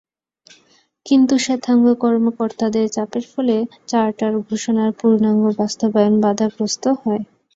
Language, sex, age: Bengali, female, 19-29